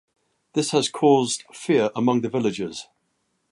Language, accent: English, England English